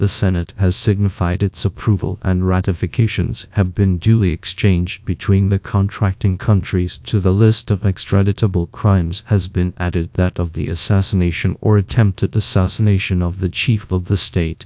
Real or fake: fake